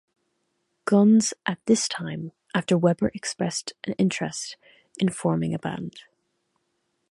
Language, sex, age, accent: English, female, under 19, Irish English